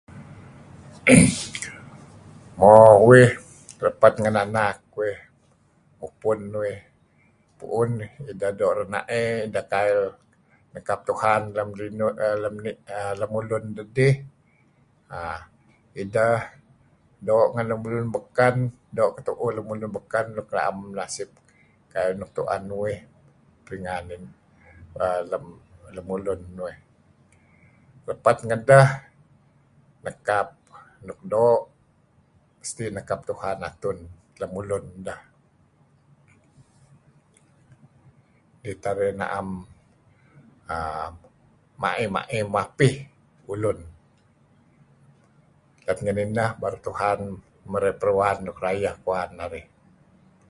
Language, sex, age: Kelabit, male, 60-69